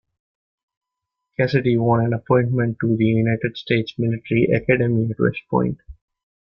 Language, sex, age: English, male, 19-29